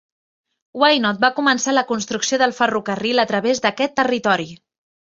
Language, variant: Catalan, Central